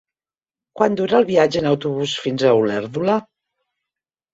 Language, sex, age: Catalan, female, 50-59